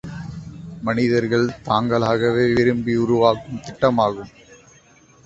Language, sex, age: Tamil, male, 19-29